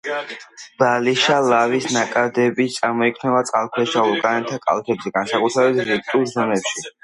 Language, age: Georgian, under 19